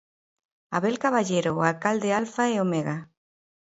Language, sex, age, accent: Galician, female, 40-49, Central (gheada)